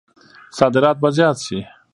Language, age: Pashto, 40-49